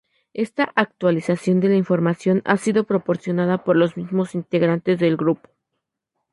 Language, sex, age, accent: Spanish, female, 19-29, México